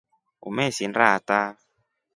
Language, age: Rombo, 19-29